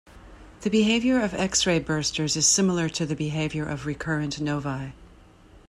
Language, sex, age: English, female, 50-59